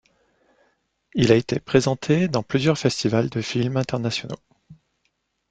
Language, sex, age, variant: French, male, 40-49, Français de métropole